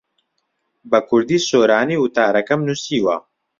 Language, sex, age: Central Kurdish, male, 19-29